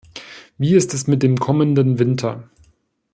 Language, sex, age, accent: German, male, 19-29, Deutschland Deutsch